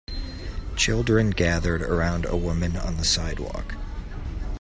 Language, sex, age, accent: English, male, 19-29, United States English